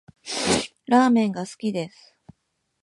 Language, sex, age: Japanese, female, 40-49